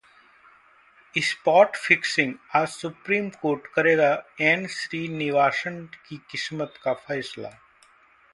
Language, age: Hindi, 40-49